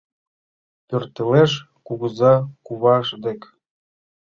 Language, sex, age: Mari, male, 40-49